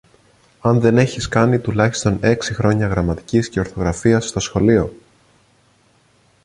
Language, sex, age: Greek, male, 19-29